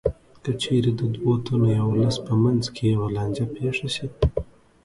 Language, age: Pashto, 19-29